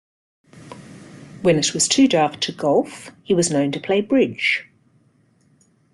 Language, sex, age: English, female, 50-59